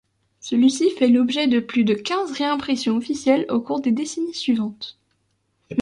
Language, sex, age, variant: French, male, under 19, Français de métropole